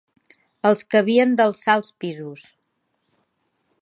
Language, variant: Catalan, Central